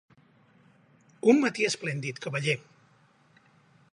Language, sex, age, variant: Catalan, male, 50-59, Central